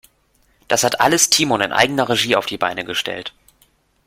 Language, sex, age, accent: German, male, under 19, Deutschland Deutsch